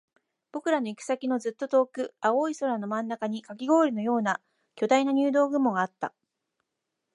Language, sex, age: Japanese, female, 50-59